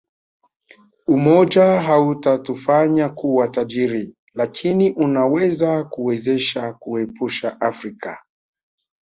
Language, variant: Swahili, Kiswahili cha Bara ya Tanzania